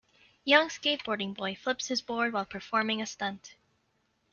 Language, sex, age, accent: English, female, 19-29, United States English